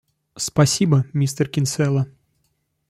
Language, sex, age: Russian, male, 30-39